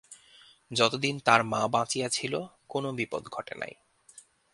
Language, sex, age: Bengali, male, 19-29